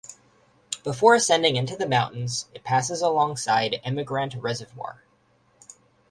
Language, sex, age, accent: English, male, 30-39, United States English